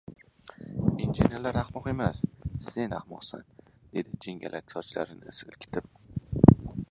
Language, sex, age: Uzbek, male, 19-29